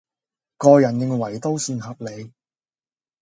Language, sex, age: Cantonese, male, under 19